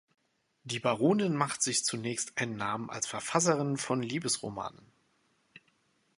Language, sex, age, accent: German, male, 30-39, Deutschland Deutsch